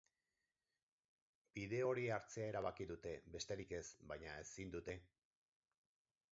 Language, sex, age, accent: Basque, male, 60-69, Erdialdekoa edo Nafarra (Gipuzkoa, Nafarroa)